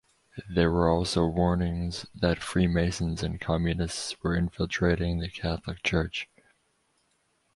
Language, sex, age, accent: English, male, 19-29, United States English